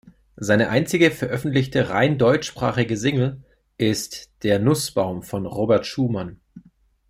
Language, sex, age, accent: German, male, 40-49, Deutschland Deutsch